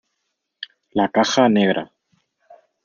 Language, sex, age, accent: Spanish, male, 30-39, España: Centro-Sur peninsular (Madrid, Toledo, Castilla-La Mancha)